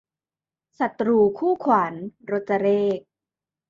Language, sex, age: Thai, female, 19-29